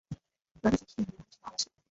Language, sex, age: Japanese, female, 19-29